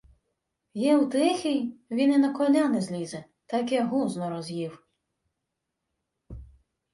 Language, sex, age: Ukrainian, female, 30-39